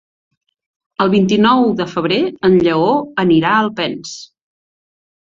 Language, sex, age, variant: Catalan, female, 50-59, Central